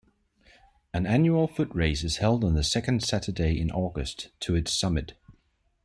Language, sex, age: English, male, 30-39